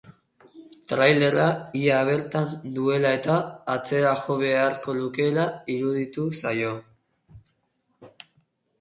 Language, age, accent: Basque, under 19, Erdialdekoa edo Nafarra (Gipuzkoa, Nafarroa)